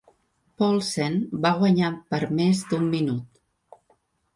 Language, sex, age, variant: Catalan, female, 50-59, Central